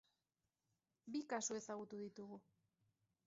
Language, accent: Basque, Mendebalekoa (Araba, Bizkaia, Gipuzkoako mendebaleko herri batzuk)